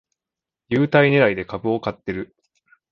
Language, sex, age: Japanese, male, 30-39